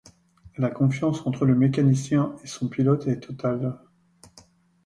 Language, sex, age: French, male, 50-59